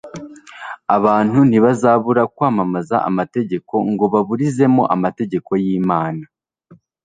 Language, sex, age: Kinyarwanda, male, 19-29